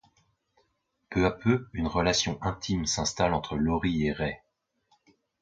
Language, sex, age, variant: French, male, 30-39, Français de métropole